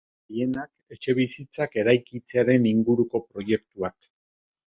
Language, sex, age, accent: Basque, male, 60-69, Erdialdekoa edo Nafarra (Gipuzkoa, Nafarroa)